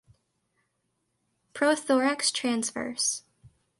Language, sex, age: English, female, under 19